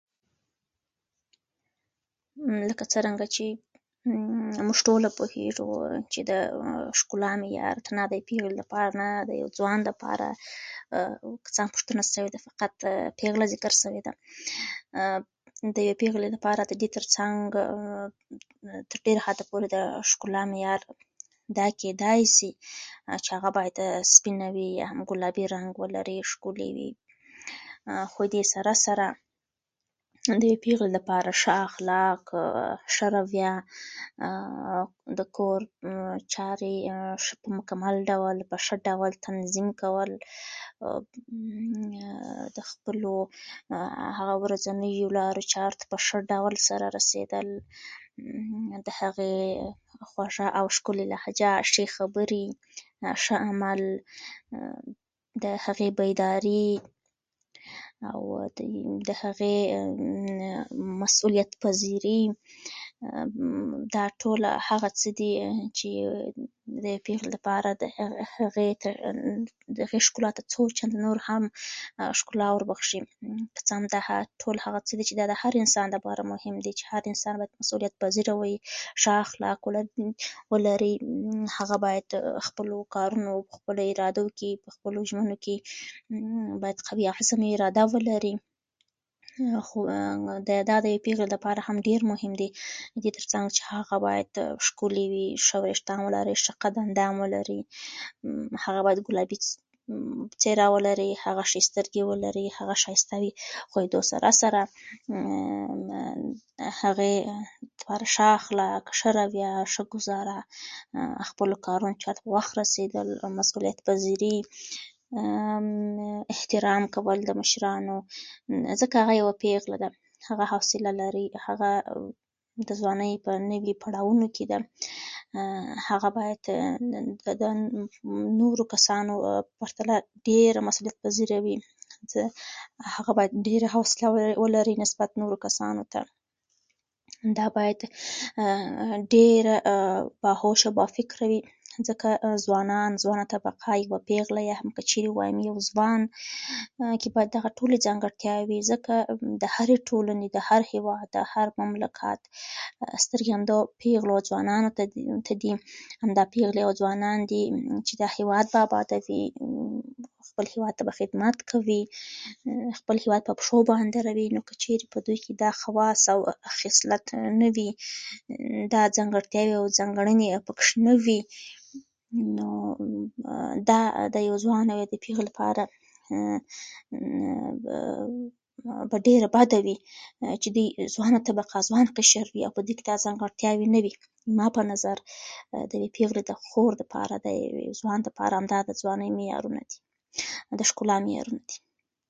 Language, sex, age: Pashto, female, 19-29